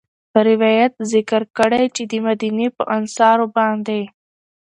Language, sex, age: Pashto, female, under 19